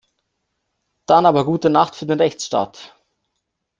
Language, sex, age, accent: German, male, 19-29, Österreichisches Deutsch